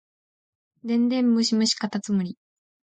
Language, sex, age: Japanese, female, 19-29